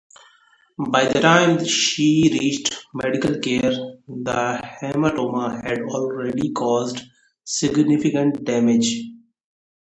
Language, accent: English, India and South Asia (India, Pakistan, Sri Lanka)